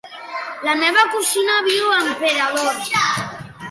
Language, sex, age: Catalan, male, under 19